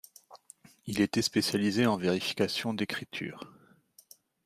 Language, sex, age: French, male, 30-39